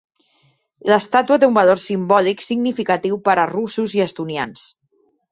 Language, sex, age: Catalan, female, 30-39